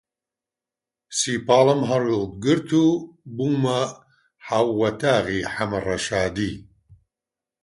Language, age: Central Kurdish, 60-69